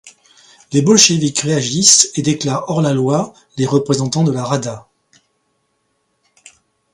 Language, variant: French, Français de métropole